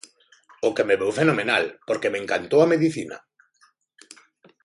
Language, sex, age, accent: Galician, male, 40-49, Normativo (estándar)